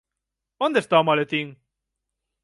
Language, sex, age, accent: Galician, male, 30-39, Atlántico (seseo e gheada); Central (gheada); Normativo (estándar)